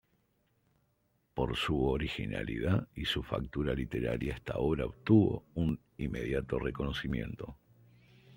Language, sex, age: Spanish, male, 30-39